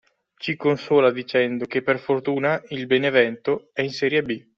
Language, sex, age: Italian, male, 19-29